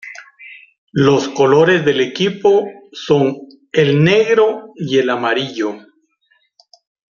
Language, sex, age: Spanish, male, 50-59